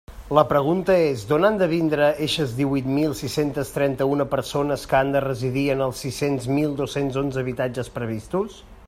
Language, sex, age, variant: Catalan, male, 30-39, Central